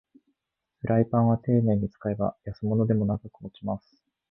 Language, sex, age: Japanese, male, 19-29